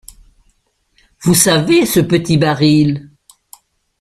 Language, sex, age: French, female, 70-79